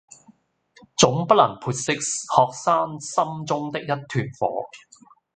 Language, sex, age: Cantonese, male, 50-59